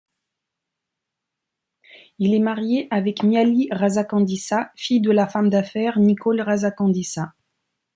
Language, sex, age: French, female, 30-39